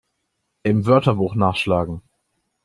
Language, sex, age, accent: German, male, 19-29, Deutschland Deutsch